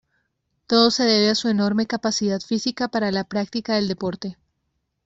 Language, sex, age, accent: Spanish, female, 19-29, Caribe: Cuba, Venezuela, Puerto Rico, República Dominicana, Panamá, Colombia caribeña, México caribeño, Costa del golfo de México